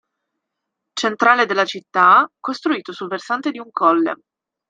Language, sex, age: Italian, female, 19-29